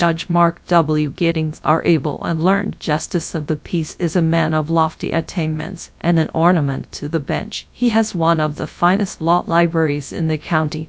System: TTS, GradTTS